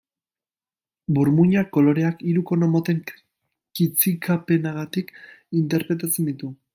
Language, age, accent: Basque, 19-29, Mendebalekoa (Araba, Bizkaia, Gipuzkoako mendebaleko herri batzuk)